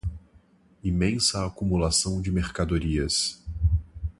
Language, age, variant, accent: Portuguese, 19-29, Portuguese (Brasil), Mineiro